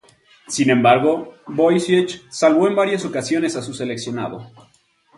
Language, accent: Spanish, México